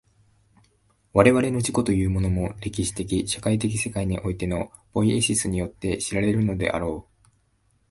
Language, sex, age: Japanese, male, 19-29